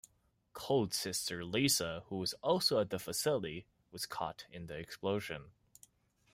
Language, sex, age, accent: English, male, under 19, Hong Kong English